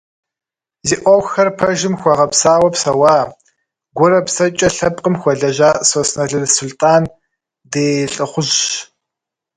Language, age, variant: Kabardian, 30-39, Адыгэбзэ (Къэбэрдей, Кирил, псоми зэдай)